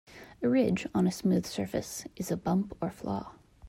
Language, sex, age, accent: English, female, 30-39, United States English